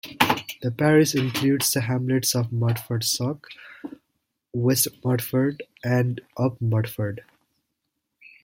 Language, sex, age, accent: English, male, 19-29, United States English